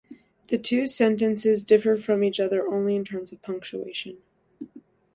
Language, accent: English, United States English